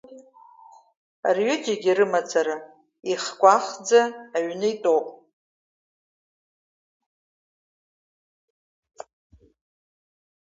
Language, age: Abkhazian, under 19